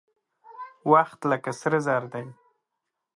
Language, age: Pashto, 30-39